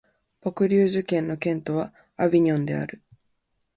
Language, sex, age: Japanese, female, under 19